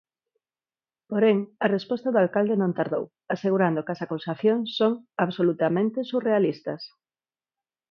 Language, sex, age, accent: Galician, female, 30-39, Neofalante